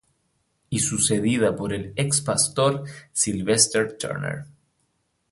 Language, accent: Spanish, Chileno: Chile, Cuyo